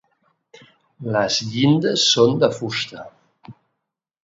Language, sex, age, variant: Catalan, male, 30-39, Central